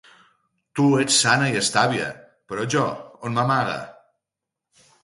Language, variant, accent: Catalan, Central, central